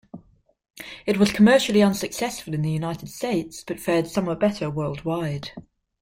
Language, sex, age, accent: English, female, 19-29, England English